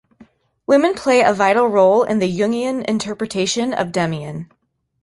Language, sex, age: English, female, 30-39